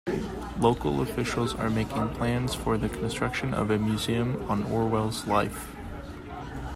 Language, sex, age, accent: English, male, under 19, United States English